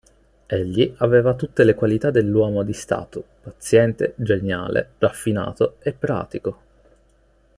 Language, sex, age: Italian, male, 19-29